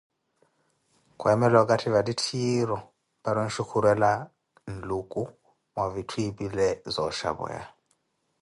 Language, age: Koti, 30-39